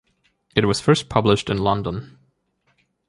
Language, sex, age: English, male, 19-29